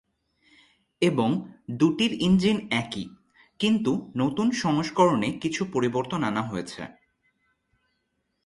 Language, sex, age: Bengali, male, 19-29